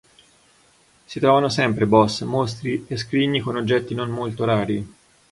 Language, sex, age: Italian, male, 30-39